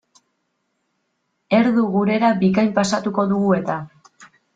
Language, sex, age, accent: Basque, female, 19-29, Mendebalekoa (Araba, Bizkaia, Gipuzkoako mendebaleko herri batzuk)